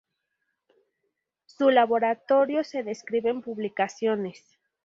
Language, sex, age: Spanish, female, 19-29